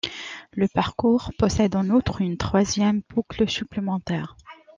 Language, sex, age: French, male, 40-49